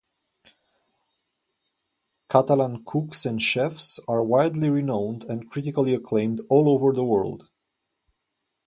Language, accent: English, United States English